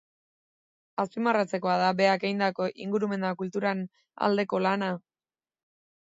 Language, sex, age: Basque, female, 30-39